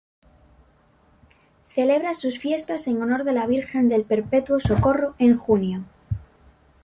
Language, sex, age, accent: Spanish, female, under 19, España: Norte peninsular (Asturias, Castilla y León, Cantabria, País Vasco, Navarra, Aragón, La Rioja, Guadalajara, Cuenca)